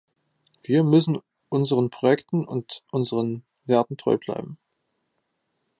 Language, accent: German, Deutschland Deutsch